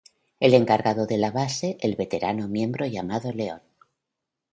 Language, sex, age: Spanish, female, 60-69